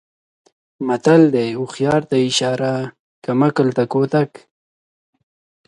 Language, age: Pashto, 19-29